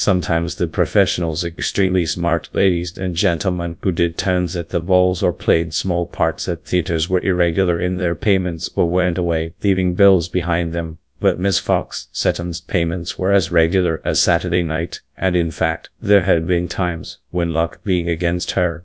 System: TTS, GradTTS